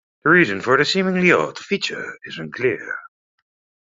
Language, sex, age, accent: English, male, 30-39, England English